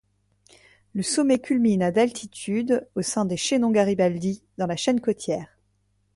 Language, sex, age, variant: French, female, 19-29, Français de métropole